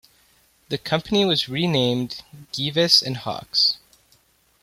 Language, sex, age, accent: English, male, 19-29, United States English